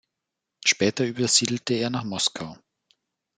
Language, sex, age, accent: German, male, 19-29, Deutschland Deutsch